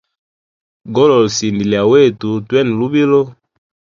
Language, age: Hemba, 19-29